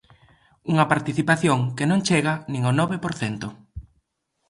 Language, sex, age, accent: Galician, male, 19-29, Normativo (estándar)